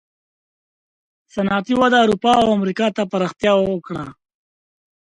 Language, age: Pashto, 19-29